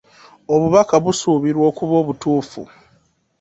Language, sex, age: Ganda, male, 30-39